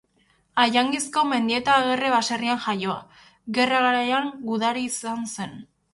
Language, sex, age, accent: Basque, female, 19-29, Erdialdekoa edo Nafarra (Gipuzkoa, Nafarroa)